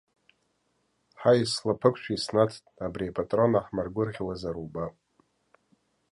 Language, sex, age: Abkhazian, male, 30-39